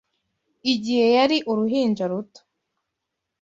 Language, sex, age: Kinyarwanda, female, 19-29